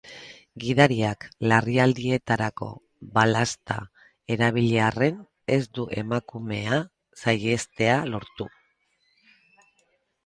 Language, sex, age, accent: Basque, female, 50-59, Mendebalekoa (Araba, Bizkaia, Gipuzkoako mendebaleko herri batzuk)